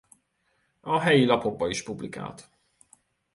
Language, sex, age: Hungarian, male, 30-39